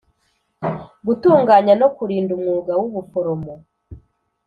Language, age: Kinyarwanda, 19-29